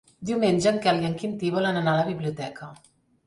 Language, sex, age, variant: Catalan, female, 50-59, Central